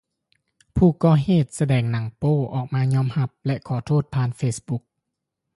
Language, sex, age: Lao, male, 30-39